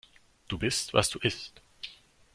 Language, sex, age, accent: German, male, 19-29, Deutschland Deutsch